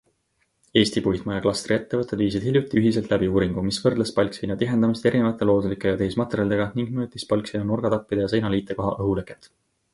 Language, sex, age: Estonian, male, 19-29